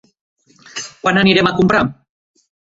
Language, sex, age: Catalan, male, 50-59